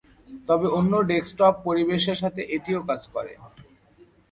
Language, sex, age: Bengali, male, 19-29